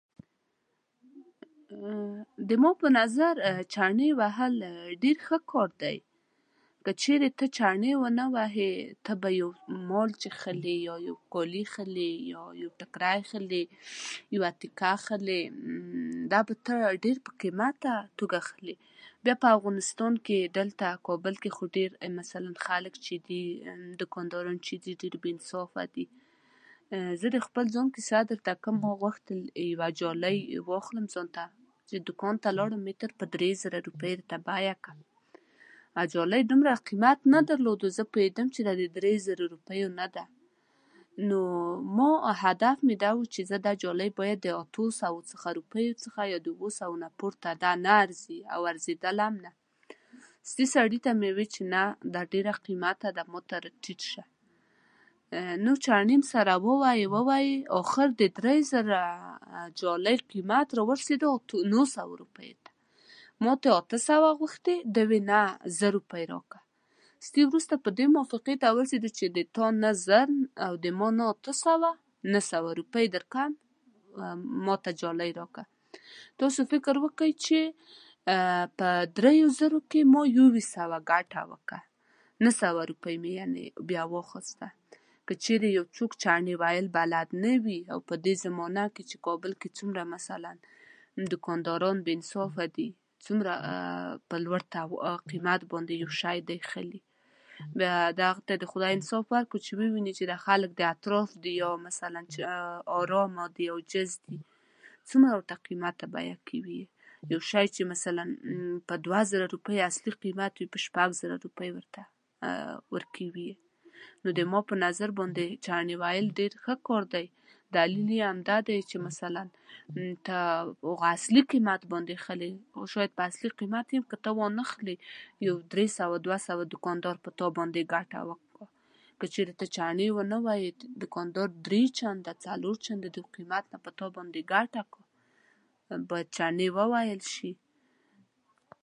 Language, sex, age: Pashto, female, 19-29